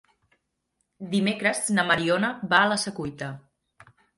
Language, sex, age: Catalan, female, 19-29